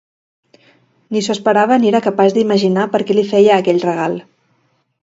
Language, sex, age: Catalan, female, 40-49